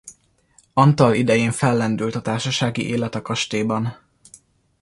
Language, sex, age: Hungarian, male, 19-29